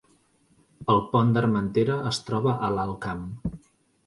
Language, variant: Catalan, Central